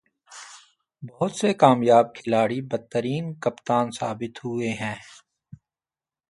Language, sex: Urdu, male